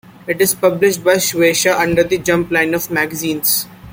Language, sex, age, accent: English, male, 19-29, India and South Asia (India, Pakistan, Sri Lanka)